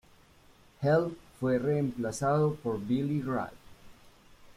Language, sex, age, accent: Spanish, male, 19-29, Andino-Pacífico: Colombia, Perú, Ecuador, oeste de Bolivia y Venezuela andina